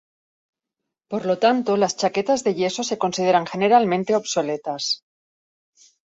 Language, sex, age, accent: Spanish, female, 50-59, España: Islas Canarias